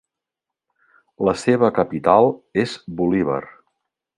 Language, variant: Catalan, Central